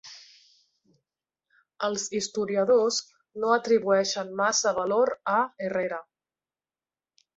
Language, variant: Catalan, Central